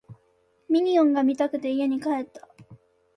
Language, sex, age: Japanese, female, 19-29